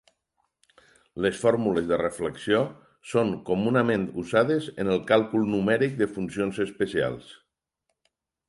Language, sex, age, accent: Catalan, male, 60-69, valencià